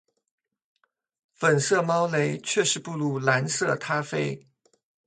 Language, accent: Chinese, 出生地：湖南省